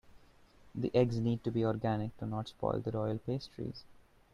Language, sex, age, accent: English, male, 19-29, India and South Asia (India, Pakistan, Sri Lanka)